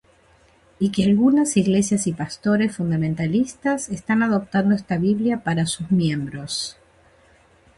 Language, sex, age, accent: Spanish, female, 60-69, Rioplatense: Argentina, Uruguay, este de Bolivia, Paraguay